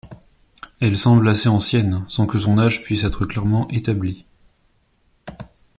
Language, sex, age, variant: French, male, 19-29, Français de métropole